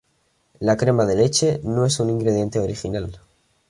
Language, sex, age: Spanish, male, under 19